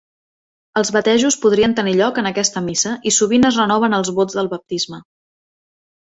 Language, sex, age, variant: Catalan, female, 30-39, Central